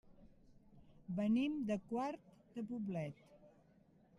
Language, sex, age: Catalan, female, 60-69